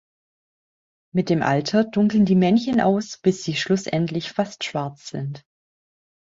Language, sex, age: German, female, 30-39